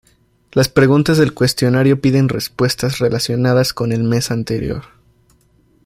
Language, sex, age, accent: Spanish, male, 19-29, México